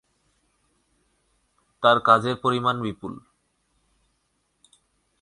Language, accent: Bengali, Bangladeshi